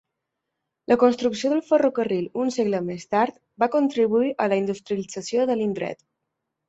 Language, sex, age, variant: Catalan, female, 19-29, Balear